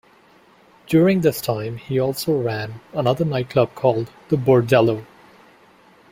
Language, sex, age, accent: English, male, 19-29, United States English